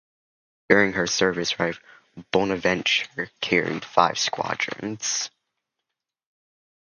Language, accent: English, United States English